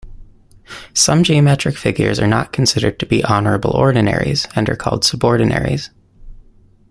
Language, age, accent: English, 19-29, United States English